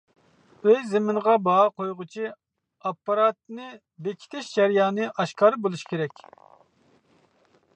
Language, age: Uyghur, 40-49